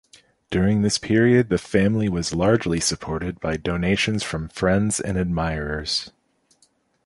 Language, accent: English, United States English